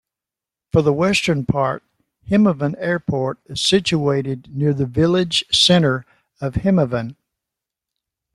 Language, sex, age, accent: English, male, 90+, United States English